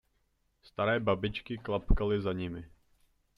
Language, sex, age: Czech, male, 19-29